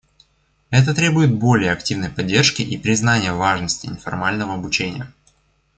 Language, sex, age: Russian, male, under 19